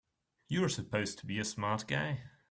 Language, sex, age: English, male, 19-29